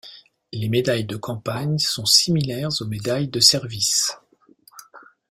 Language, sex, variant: French, male, Français de métropole